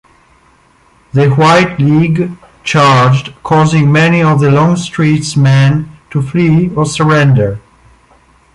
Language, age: English, 50-59